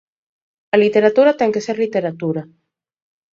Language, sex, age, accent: Galician, female, 30-39, Central (gheada)